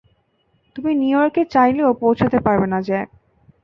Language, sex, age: Bengali, female, 19-29